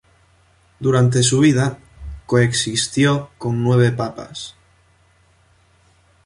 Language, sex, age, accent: Spanish, male, 19-29, España: Norte peninsular (Asturias, Castilla y León, Cantabria, País Vasco, Navarra, Aragón, La Rioja, Guadalajara, Cuenca)